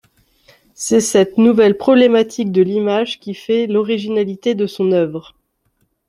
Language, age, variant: French, 19-29, Français de métropole